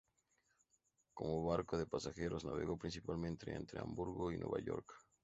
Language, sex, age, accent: Spanish, male, 19-29, México